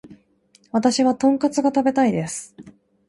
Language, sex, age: Japanese, female, 19-29